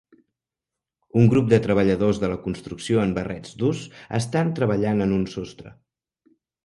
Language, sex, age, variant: Catalan, male, 19-29, Central